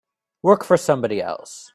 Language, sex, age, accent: English, male, 19-29, United States English